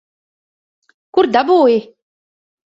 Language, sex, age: Latvian, female, 30-39